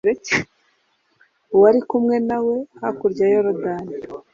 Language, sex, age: Kinyarwanda, female, 30-39